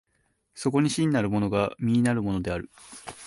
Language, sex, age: Japanese, male, under 19